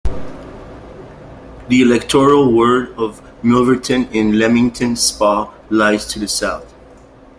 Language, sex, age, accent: English, male, 30-39, United States English